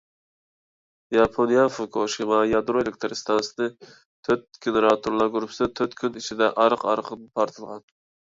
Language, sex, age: Uyghur, male, 19-29